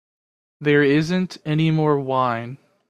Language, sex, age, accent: English, male, 19-29, United States English